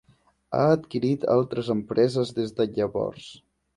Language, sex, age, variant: Catalan, male, 19-29, Central